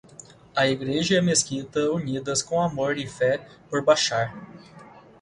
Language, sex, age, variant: Portuguese, male, 19-29, Portuguese (Brasil)